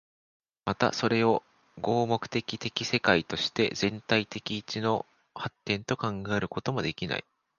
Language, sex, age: Japanese, male, 19-29